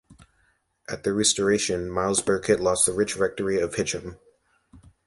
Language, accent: English, United States English